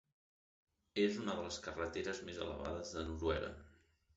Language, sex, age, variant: Catalan, male, 50-59, Central